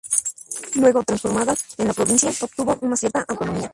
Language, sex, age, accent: Spanish, male, 19-29, México